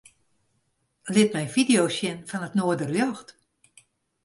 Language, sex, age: Western Frisian, female, 60-69